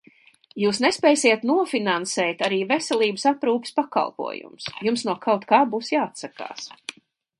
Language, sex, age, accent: Latvian, female, 50-59, Rigas